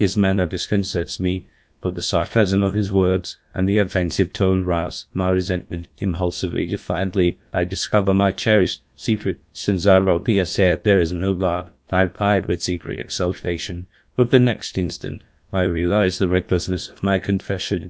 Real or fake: fake